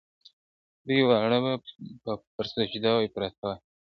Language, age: Pashto, 19-29